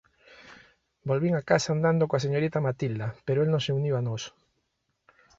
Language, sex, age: Galician, male, 50-59